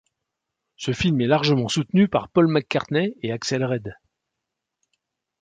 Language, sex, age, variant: French, male, 60-69, Français de métropole